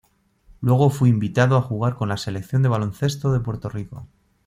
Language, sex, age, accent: Spanish, male, 40-49, España: Norte peninsular (Asturias, Castilla y León, Cantabria, País Vasco, Navarra, Aragón, La Rioja, Guadalajara, Cuenca)